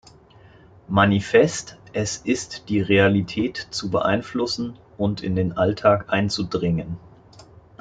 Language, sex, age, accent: German, male, 40-49, Deutschland Deutsch